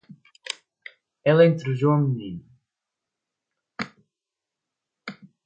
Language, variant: Portuguese, Portuguese (Portugal)